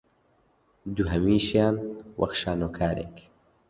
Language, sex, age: Central Kurdish, male, 19-29